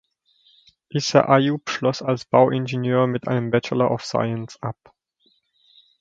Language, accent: German, Deutschland Deutsch